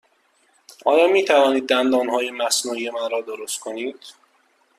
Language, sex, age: Persian, male, 19-29